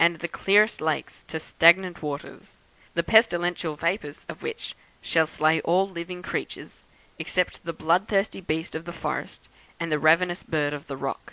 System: none